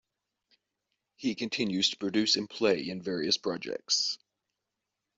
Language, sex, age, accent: English, male, 40-49, United States English